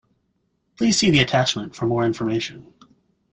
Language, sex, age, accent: English, male, 30-39, United States English